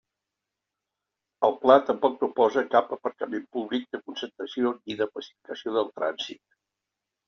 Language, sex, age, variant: Catalan, male, 70-79, Septentrional